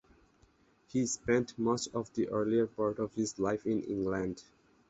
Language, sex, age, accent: English, male, 19-29, United States English